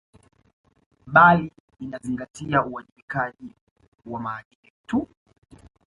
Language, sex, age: Swahili, male, 19-29